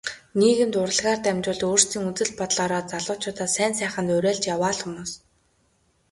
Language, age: Mongolian, 19-29